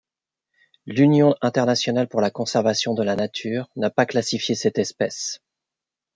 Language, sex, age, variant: French, male, 50-59, Français de métropole